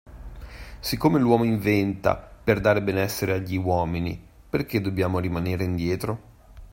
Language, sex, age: Italian, male, 30-39